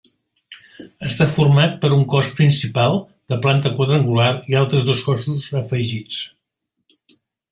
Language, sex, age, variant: Catalan, male, 60-69, Central